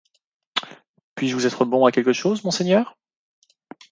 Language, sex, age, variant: French, male, 19-29, Français de métropole